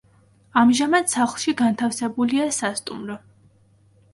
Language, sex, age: Georgian, female, 19-29